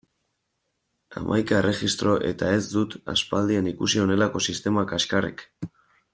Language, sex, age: Basque, male, 19-29